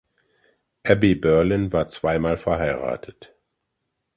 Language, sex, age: German, male, 50-59